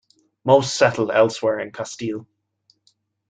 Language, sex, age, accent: English, male, 19-29, Irish English